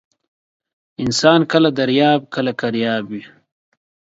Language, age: Pashto, 30-39